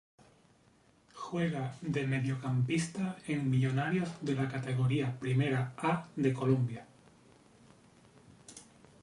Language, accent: Spanish, España: Sur peninsular (Andalucia, Extremadura, Murcia)